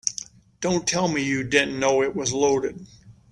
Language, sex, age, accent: English, male, 50-59, United States English